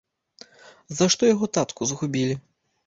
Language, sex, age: Belarusian, male, 30-39